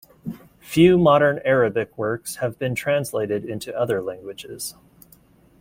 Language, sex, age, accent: English, male, 30-39, United States English